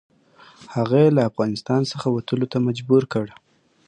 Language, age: Pashto, 19-29